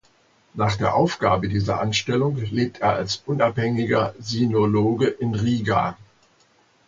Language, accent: German, Deutschland Deutsch